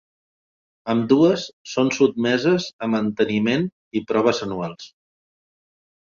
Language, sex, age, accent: Catalan, male, 50-59, Neutre